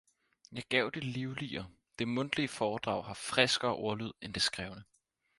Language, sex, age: Danish, male, 19-29